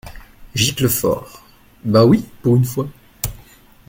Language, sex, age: French, male, 19-29